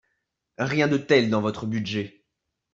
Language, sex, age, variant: French, male, under 19, Français de métropole